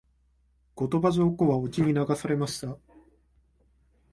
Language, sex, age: Japanese, male, 19-29